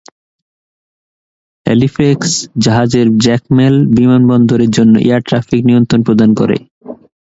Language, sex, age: Bengali, male, 19-29